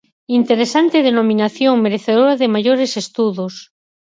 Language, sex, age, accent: Galician, female, 50-59, Central (gheada)